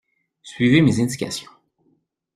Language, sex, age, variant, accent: French, male, 30-39, Français d'Amérique du Nord, Français du Canada